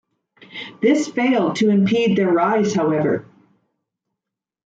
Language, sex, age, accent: English, female, 40-49, Canadian English